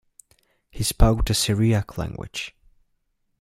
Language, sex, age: English, male, 19-29